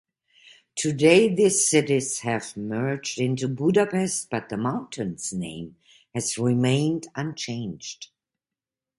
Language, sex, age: English, female, 50-59